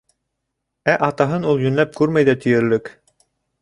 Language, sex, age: Bashkir, male, 30-39